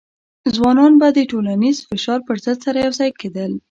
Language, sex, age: Pashto, female, 40-49